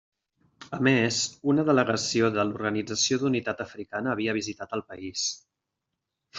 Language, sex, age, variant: Catalan, male, 40-49, Central